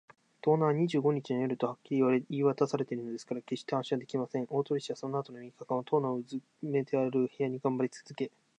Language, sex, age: Japanese, male, 19-29